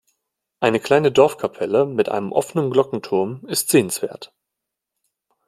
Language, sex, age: German, male, 19-29